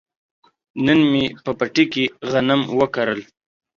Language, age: Pashto, 19-29